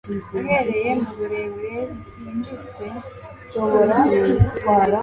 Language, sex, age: Kinyarwanda, male, 30-39